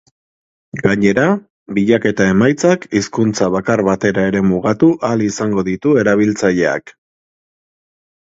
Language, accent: Basque, Erdialdekoa edo Nafarra (Gipuzkoa, Nafarroa)